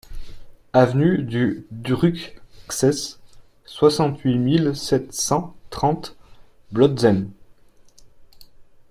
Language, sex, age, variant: French, male, 30-39, Français de métropole